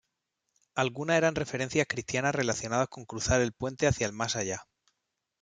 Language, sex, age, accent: Spanish, male, 30-39, España: Sur peninsular (Andalucia, Extremadura, Murcia)